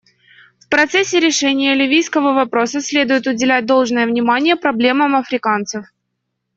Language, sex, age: Russian, female, 19-29